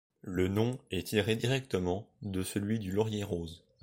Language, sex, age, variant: French, male, under 19, Français de métropole